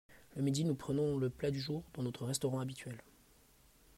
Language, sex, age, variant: French, male, 30-39, Français de métropole